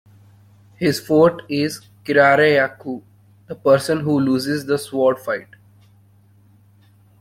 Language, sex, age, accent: English, male, 19-29, India and South Asia (India, Pakistan, Sri Lanka)